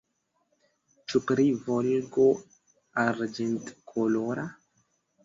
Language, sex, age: Esperanto, male, 19-29